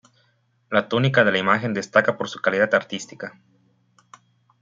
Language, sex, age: Spanish, male, 30-39